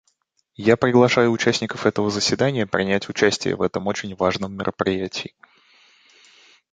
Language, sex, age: Russian, male, 19-29